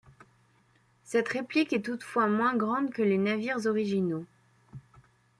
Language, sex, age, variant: French, female, under 19, Français de métropole